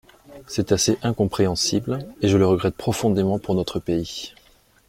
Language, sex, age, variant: French, male, 30-39, Français de métropole